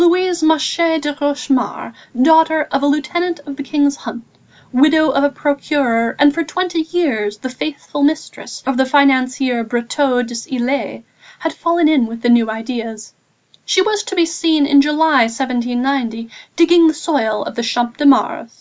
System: none